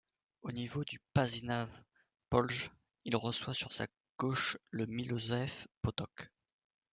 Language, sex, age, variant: French, male, 19-29, Français de métropole